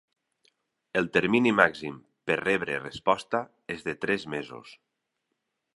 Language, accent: Catalan, valencià